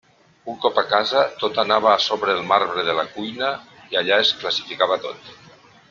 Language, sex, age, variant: Catalan, male, 60-69, Nord-Occidental